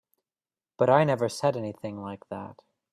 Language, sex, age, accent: English, male, 19-29, United States English